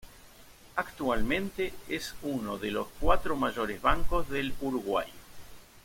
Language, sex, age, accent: Spanish, male, 60-69, Rioplatense: Argentina, Uruguay, este de Bolivia, Paraguay